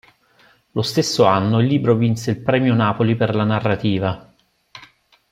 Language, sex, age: Italian, male, 40-49